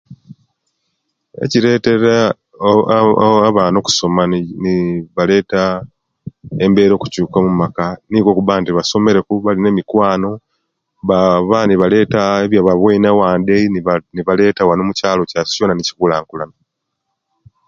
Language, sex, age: Kenyi, male, 50-59